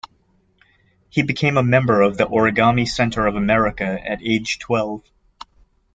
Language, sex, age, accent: English, male, 30-39, United States English